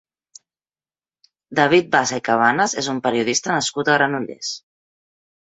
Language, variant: Catalan, Central